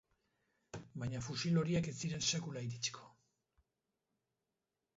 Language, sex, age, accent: Basque, male, 50-59, Erdialdekoa edo Nafarra (Gipuzkoa, Nafarroa)